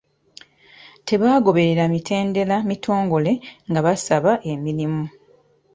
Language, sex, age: Ganda, female, 30-39